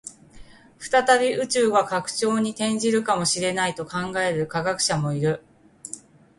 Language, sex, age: Japanese, female, 40-49